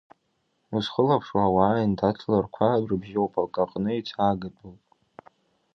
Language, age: Abkhazian, under 19